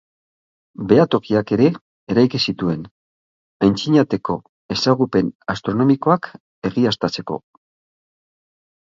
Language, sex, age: Basque, male, 60-69